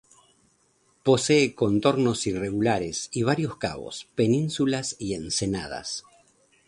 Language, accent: Spanish, Rioplatense: Argentina, Uruguay, este de Bolivia, Paraguay